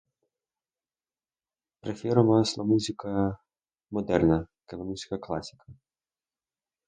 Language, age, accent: Spanish, under 19, España: Norte peninsular (Asturias, Castilla y León, Cantabria, País Vasco, Navarra, Aragón, La Rioja, Guadalajara, Cuenca)